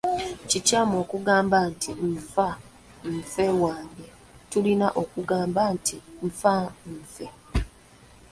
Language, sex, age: Ganda, female, 19-29